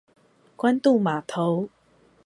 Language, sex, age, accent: Chinese, female, 40-49, 出生地：臺北市